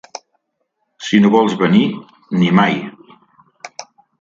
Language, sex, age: Catalan, male, 50-59